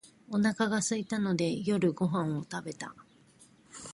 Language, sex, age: Japanese, female, 50-59